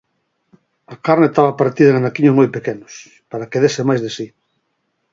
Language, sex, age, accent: Galician, male, 50-59, Atlántico (seseo e gheada)